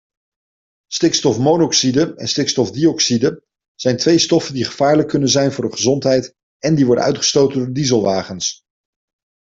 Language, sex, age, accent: Dutch, male, 40-49, Nederlands Nederlands